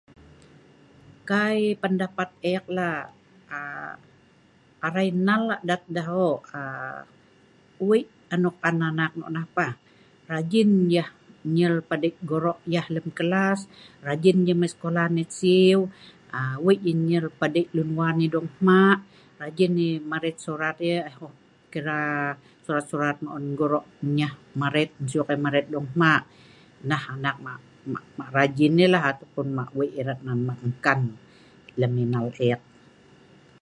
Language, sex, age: Sa'ban, female, 50-59